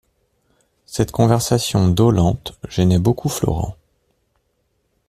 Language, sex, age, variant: French, male, 30-39, Français de métropole